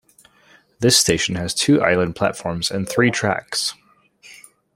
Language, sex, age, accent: English, male, 30-39, United States English